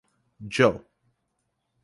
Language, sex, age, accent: English, male, 19-29, Canadian English